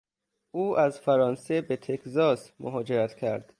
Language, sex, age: Persian, male, under 19